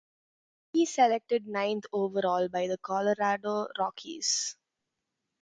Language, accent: English, India and South Asia (India, Pakistan, Sri Lanka)